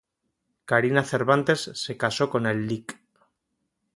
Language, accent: Spanish, España: Norte peninsular (Asturias, Castilla y León, Cantabria, País Vasco, Navarra, Aragón, La Rioja, Guadalajara, Cuenca)